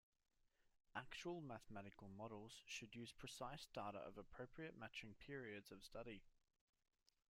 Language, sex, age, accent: English, male, 19-29, Australian English